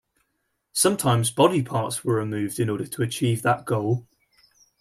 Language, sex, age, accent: English, male, 19-29, England English